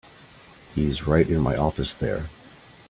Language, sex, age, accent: English, male, 40-49, United States English